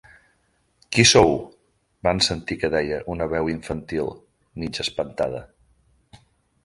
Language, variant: Catalan, Central